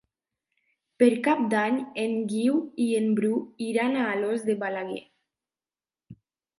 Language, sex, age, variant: Catalan, female, 19-29, Nord-Occidental